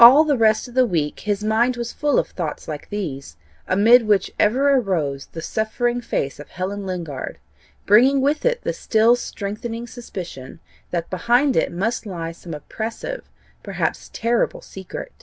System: none